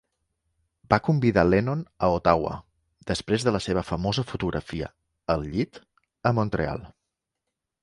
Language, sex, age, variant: Catalan, male, 40-49, Central